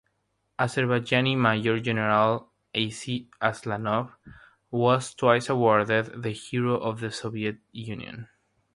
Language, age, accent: English, 19-29, United States English; India and South Asia (India, Pakistan, Sri Lanka)